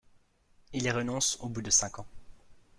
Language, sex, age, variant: French, male, 19-29, Français de métropole